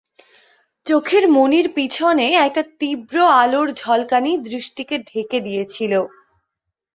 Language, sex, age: Bengali, female, 19-29